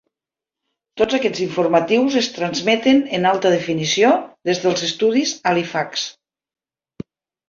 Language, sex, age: Catalan, female, 50-59